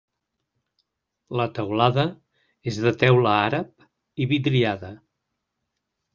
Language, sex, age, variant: Catalan, male, 60-69, Central